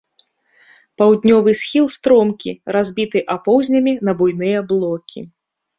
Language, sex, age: Belarusian, female, 30-39